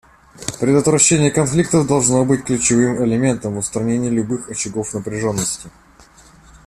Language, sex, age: Russian, male, 40-49